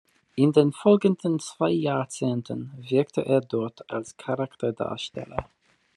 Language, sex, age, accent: German, male, 19-29, Britisches Deutsch